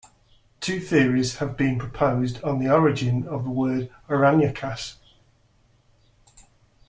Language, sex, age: English, male, 40-49